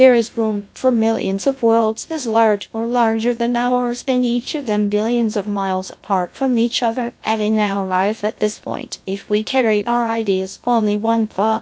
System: TTS, GlowTTS